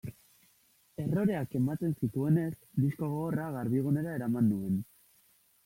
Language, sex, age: Basque, male, 19-29